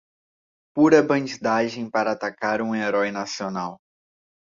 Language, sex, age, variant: Portuguese, male, under 19, Portuguese (Brasil)